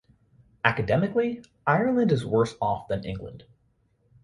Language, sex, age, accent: English, male, 19-29, United States English